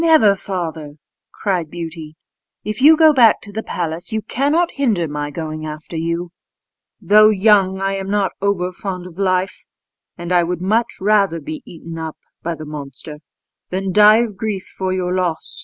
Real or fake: real